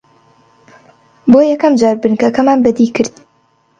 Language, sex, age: Central Kurdish, female, under 19